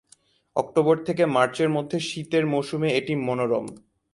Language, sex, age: Bengali, male, 19-29